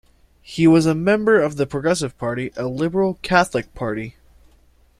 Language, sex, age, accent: English, male, 19-29, United States English